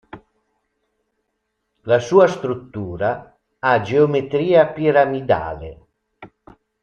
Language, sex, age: Italian, male, 60-69